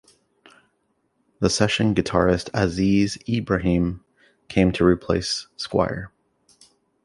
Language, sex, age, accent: English, male, 30-39, United States English